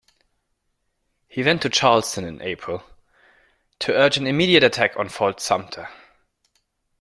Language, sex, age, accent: English, male, 19-29, England English